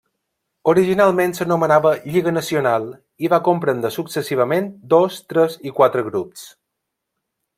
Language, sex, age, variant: Catalan, male, 30-39, Balear